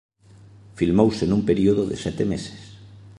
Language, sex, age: Galician, male, 30-39